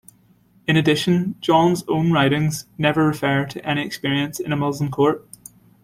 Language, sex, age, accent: English, male, 19-29, Irish English